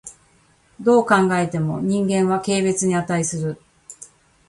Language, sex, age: Japanese, female, 40-49